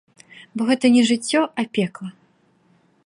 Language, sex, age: Belarusian, female, 19-29